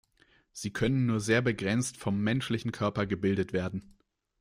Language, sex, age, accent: German, male, 19-29, Deutschland Deutsch